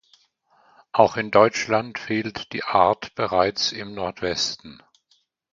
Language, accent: German, Deutschland Deutsch